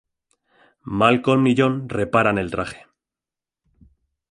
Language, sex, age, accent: Spanish, male, 40-49, España: Centro-Sur peninsular (Madrid, Toledo, Castilla-La Mancha)